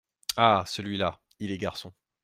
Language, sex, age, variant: French, male, 30-39, Français de métropole